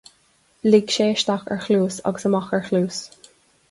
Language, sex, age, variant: Irish, female, 19-29, Gaeilge na Mumhan